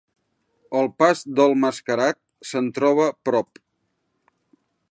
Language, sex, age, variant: Catalan, male, 50-59, Central